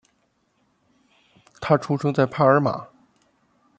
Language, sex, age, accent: Chinese, male, 30-39, 出生地：黑龙江省